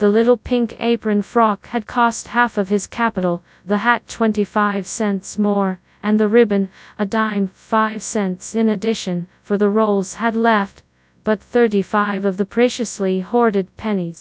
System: TTS, FastPitch